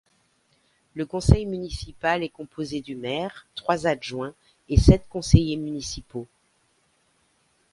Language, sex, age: French, female, 50-59